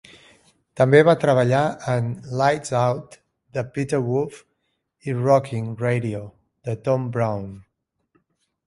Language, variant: Catalan, Central